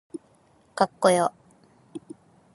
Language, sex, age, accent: Japanese, female, 19-29, 標準語